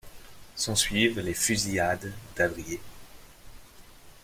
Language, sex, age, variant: French, male, 30-39, Français de métropole